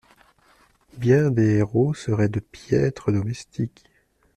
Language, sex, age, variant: French, male, 30-39, Français de métropole